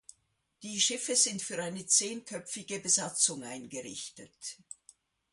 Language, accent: German, Schweizerdeutsch